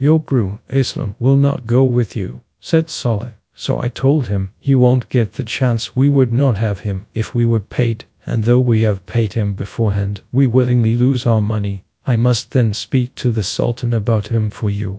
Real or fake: fake